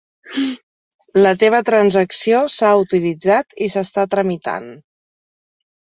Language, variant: Catalan, Central